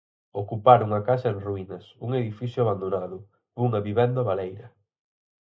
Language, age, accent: Galician, 19-29, Atlántico (seseo e gheada)